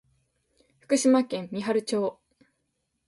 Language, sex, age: Japanese, female, 19-29